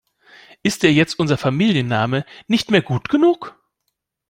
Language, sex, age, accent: German, male, 40-49, Deutschland Deutsch